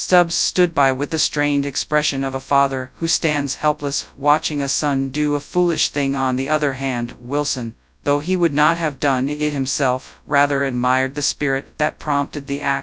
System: TTS, FastPitch